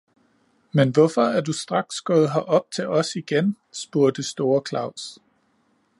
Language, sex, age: Danish, male, 30-39